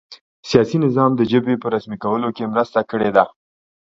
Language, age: Pashto, 30-39